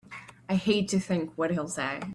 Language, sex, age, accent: English, female, 19-29, United States English